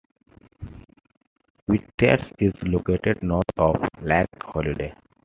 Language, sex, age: English, male, 19-29